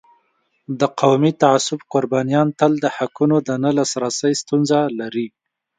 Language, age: Pashto, 19-29